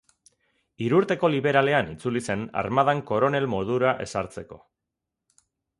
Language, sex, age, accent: Basque, male, 40-49, Mendebalekoa (Araba, Bizkaia, Gipuzkoako mendebaleko herri batzuk)